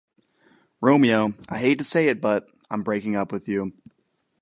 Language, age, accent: English, 19-29, United States English